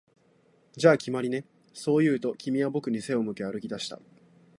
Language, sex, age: Japanese, male, 19-29